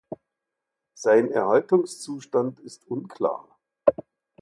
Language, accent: German, Deutschland Deutsch